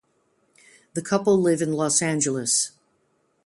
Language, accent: English, United States English